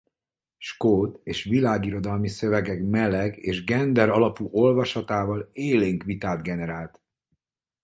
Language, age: Hungarian, 40-49